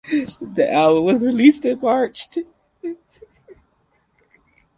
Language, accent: English, United States English